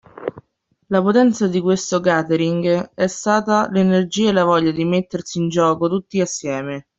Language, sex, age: Italian, female, 19-29